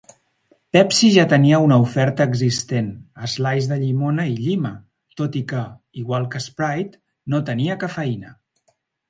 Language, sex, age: Catalan, male, 40-49